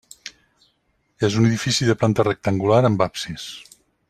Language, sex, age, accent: Catalan, male, 50-59, valencià